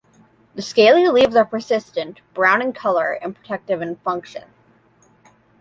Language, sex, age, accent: English, male, under 19, United States English